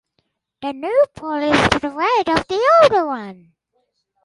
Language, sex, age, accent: English, male, under 19, United States English